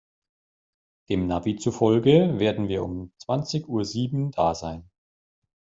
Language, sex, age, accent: German, male, 40-49, Deutschland Deutsch